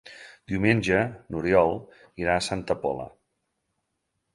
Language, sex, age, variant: Catalan, male, 40-49, Central